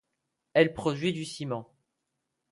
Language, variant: French, Français de métropole